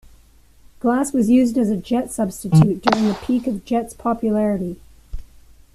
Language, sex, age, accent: English, female, 50-59, Canadian English